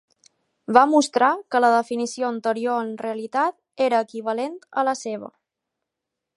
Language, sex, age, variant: Catalan, female, 19-29, Balear